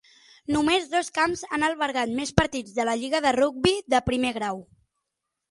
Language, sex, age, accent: Catalan, female, 19-29, nord-occidental; septentrional